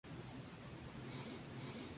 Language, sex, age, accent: Spanish, male, 19-29, México